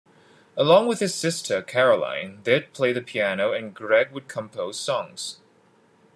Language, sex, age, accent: English, male, 30-39, Hong Kong English